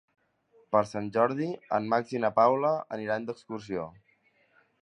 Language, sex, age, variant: Catalan, male, 19-29, Central